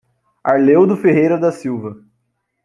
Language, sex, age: Portuguese, male, 19-29